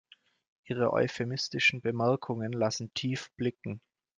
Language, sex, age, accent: German, male, 19-29, Deutschland Deutsch